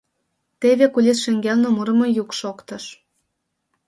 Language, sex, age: Mari, female, under 19